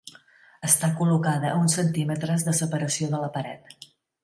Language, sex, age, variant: Catalan, female, 50-59, Central